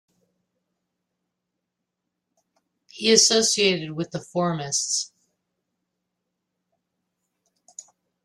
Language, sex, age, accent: English, female, 50-59, United States English